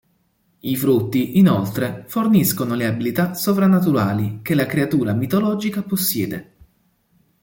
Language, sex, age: Italian, male, 19-29